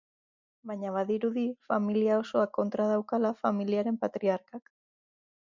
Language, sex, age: Basque, female, 30-39